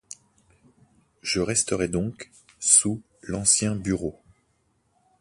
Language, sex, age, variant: French, male, 19-29, Français de métropole